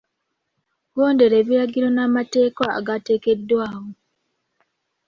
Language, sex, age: Ganda, female, 19-29